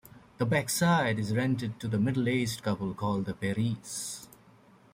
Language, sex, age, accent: English, male, 19-29, United States English